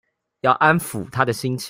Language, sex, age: Chinese, male, 19-29